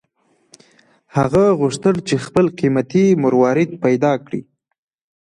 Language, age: Pashto, 19-29